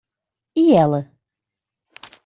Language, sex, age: Portuguese, female, under 19